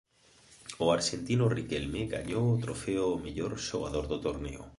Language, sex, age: Galician, male, 40-49